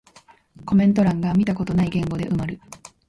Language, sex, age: Japanese, female, 19-29